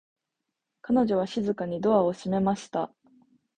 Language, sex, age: Japanese, female, 19-29